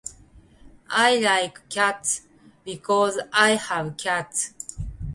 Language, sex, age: Japanese, female, 40-49